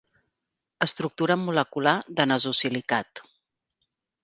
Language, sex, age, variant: Catalan, female, 40-49, Central